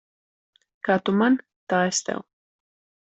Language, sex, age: Latvian, female, under 19